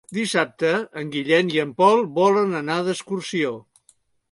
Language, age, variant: Catalan, 60-69, Central